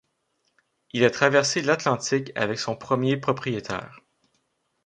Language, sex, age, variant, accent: French, male, 30-39, Français d'Amérique du Nord, Français du Canada